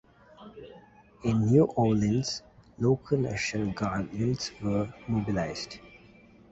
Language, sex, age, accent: English, male, 19-29, England English